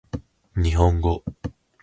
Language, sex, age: Japanese, male, 19-29